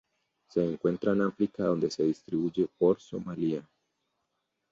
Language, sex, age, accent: Spanish, male, 30-39, Andino-Pacífico: Colombia, Perú, Ecuador, oeste de Bolivia y Venezuela andina